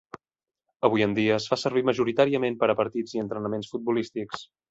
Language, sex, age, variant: Catalan, male, 19-29, Central